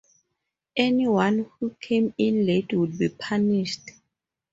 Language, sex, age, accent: English, female, 30-39, Southern African (South Africa, Zimbabwe, Namibia)